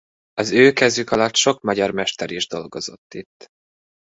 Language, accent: Hungarian, budapesti